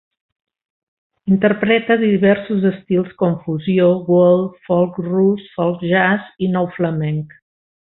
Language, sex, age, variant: Catalan, female, 60-69, Central